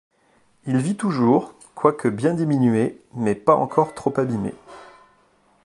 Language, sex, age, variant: French, male, 30-39, Français de métropole